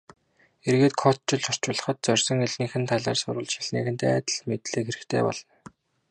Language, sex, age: Mongolian, male, 19-29